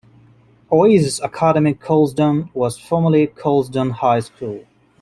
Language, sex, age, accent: English, male, 19-29, England English